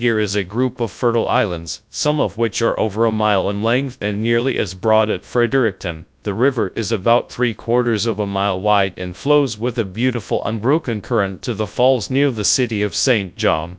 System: TTS, GradTTS